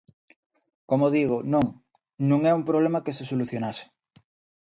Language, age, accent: Galician, 19-29, Normativo (estándar)